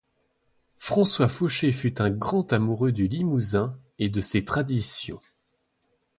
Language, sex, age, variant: French, male, 19-29, Français de métropole